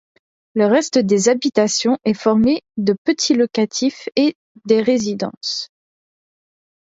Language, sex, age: French, female, 19-29